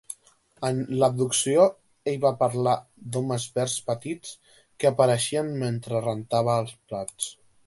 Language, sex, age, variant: Catalan, male, under 19, Central